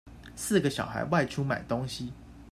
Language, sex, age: Chinese, male, 19-29